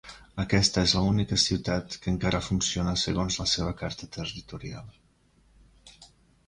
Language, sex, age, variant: Catalan, male, 50-59, Central